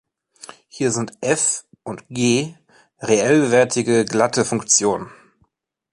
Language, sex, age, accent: German, male, 30-39, Deutschland Deutsch